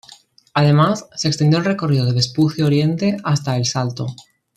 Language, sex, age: Spanish, female, 19-29